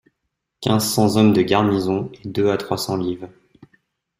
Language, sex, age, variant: French, male, 19-29, Français de métropole